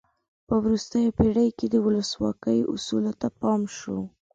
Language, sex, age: Pashto, female, 19-29